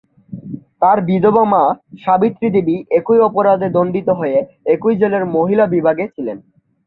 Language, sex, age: Bengali, male, 19-29